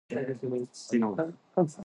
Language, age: Japanese, under 19